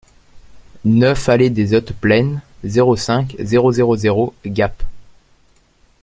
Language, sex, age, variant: French, male, 19-29, Français de métropole